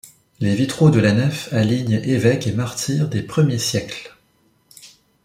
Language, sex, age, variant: French, male, 19-29, Français de métropole